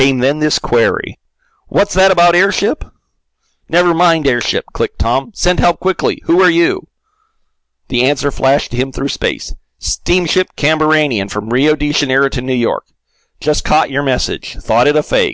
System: none